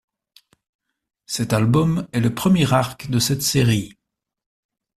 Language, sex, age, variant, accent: French, male, 50-59, Français d'Europe, Français de Belgique